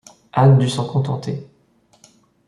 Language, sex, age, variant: French, male, 19-29, Français de métropole